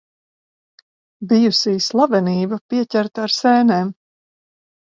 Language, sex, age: Latvian, female, 40-49